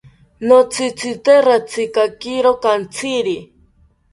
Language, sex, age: South Ucayali Ashéninka, female, under 19